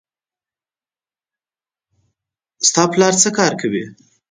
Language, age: Pashto, 19-29